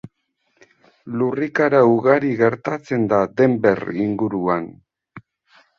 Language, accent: Basque, Mendebalekoa (Araba, Bizkaia, Gipuzkoako mendebaleko herri batzuk)